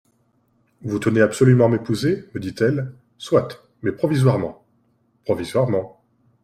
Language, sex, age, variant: French, male, 19-29, Français de métropole